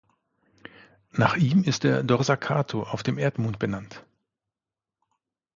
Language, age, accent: German, 40-49, Deutschland Deutsch